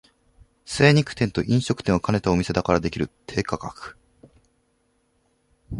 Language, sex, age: Japanese, male, 19-29